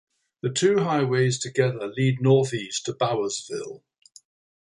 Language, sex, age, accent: English, male, 70-79, England English